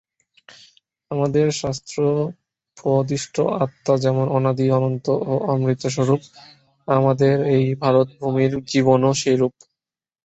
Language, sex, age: Bengali, male, 19-29